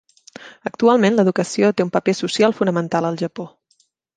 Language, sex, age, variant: Catalan, female, 30-39, Central